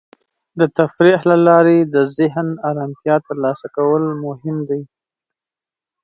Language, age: Pashto, 30-39